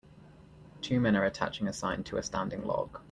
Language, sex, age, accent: English, male, 19-29, England English